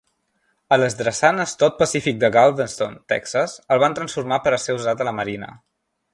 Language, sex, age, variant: Catalan, male, 19-29, Central